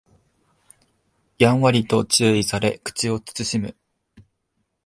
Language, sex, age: Japanese, male, 19-29